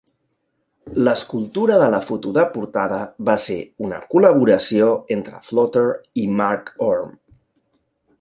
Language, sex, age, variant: Catalan, male, 30-39, Central